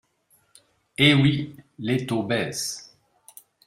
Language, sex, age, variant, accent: French, male, 50-59, Français d'Europe, Français de Suisse